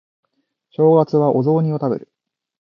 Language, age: Japanese, 19-29